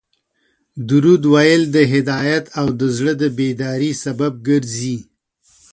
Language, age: Pashto, 40-49